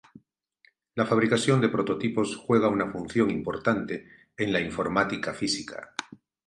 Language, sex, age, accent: Spanish, male, 50-59, Caribe: Cuba, Venezuela, Puerto Rico, República Dominicana, Panamá, Colombia caribeña, México caribeño, Costa del golfo de México